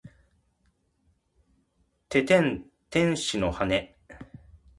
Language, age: Japanese, 50-59